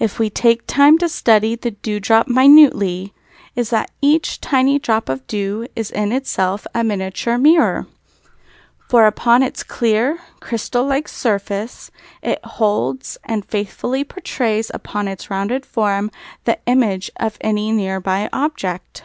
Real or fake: real